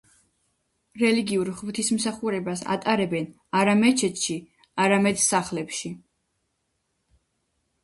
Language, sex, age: Georgian, female, under 19